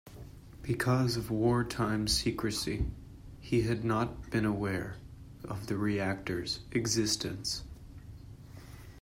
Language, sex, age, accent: English, male, 30-39, United States English